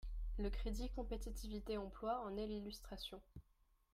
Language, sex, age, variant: French, female, under 19, Français de métropole